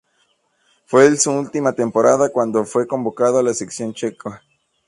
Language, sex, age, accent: Spanish, male, 19-29, México